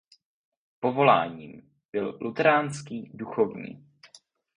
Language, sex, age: Czech, male, under 19